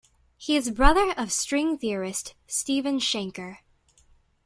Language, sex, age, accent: English, female, under 19, United States English